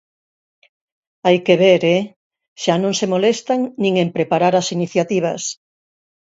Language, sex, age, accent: Galician, female, 60-69, Normativo (estándar)